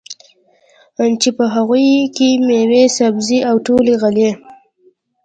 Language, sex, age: Pashto, female, under 19